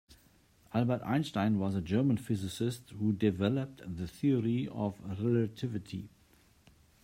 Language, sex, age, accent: English, male, 60-69, Southern African (South Africa, Zimbabwe, Namibia)